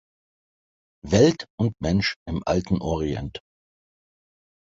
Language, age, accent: German, 50-59, Deutschland Deutsch